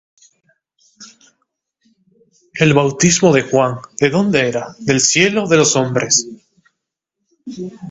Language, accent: Spanish, Rioplatense: Argentina, Uruguay, este de Bolivia, Paraguay